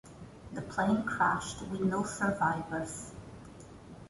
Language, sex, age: English, female, 30-39